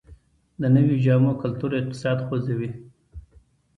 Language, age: Pashto, 40-49